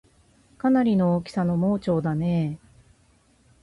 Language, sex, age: Japanese, female, 40-49